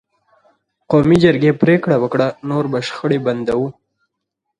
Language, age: Pashto, 19-29